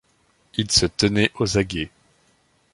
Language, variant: French, Français de métropole